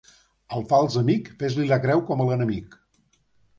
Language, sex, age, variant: Catalan, male, 60-69, Central